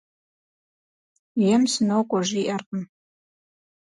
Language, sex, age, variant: Kabardian, female, 30-39, Адыгэбзэ (Къэбэрдей, Кирил, Урысей)